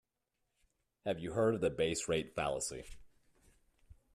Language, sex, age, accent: English, male, 30-39, United States English